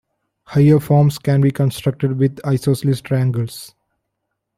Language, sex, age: English, male, 19-29